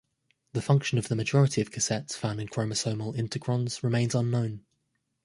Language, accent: English, England English